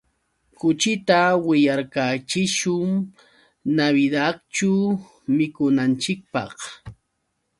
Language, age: Yauyos Quechua, 30-39